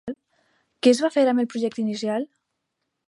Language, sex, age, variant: Catalan, female, under 19, Alacantí